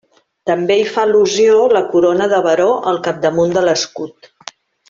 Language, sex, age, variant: Catalan, female, 50-59, Central